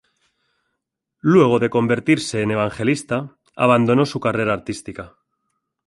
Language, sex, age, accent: Spanish, male, 40-49, España: Centro-Sur peninsular (Madrid, Toledo, Castilla-La Mancha)